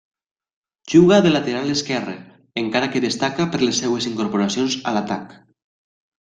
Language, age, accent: Catalan, under 19, valencià